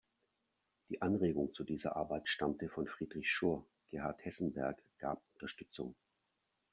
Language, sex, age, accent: German, male, 50-59, Deutschland Deutsch